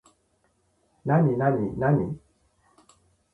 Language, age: Japanese, 40-49